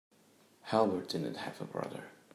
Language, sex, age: English, male, 30-39